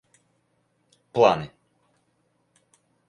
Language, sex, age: Russian, male, under 19